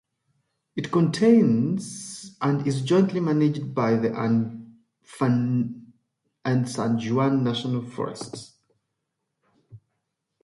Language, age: English, 30-39